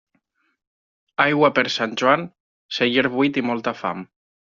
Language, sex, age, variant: Catalan, male, 19-29, Nord-Occidental